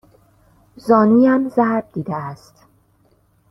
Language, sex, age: Persian, female, 19-29